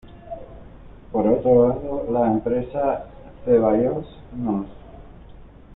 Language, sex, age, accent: Spanish, male, 30-39, España: Norte peninsular (Asturias, Castilla y León, Cantabria, País Vasco, Navarra, Aragón, La Rioja, Guadalajara, Cuenca)